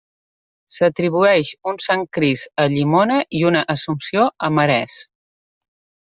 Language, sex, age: Catalan, female, 40-49